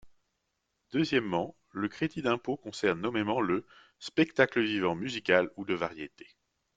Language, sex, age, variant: French, male, 30-39, Français de métropole